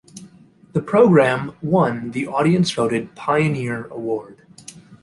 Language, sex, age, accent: English, male, 19-29, United States English